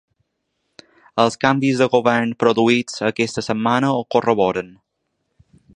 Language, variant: Catalan, Balear